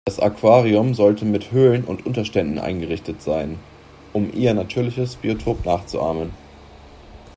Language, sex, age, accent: German, male, 19-29, Deutschland Deutsch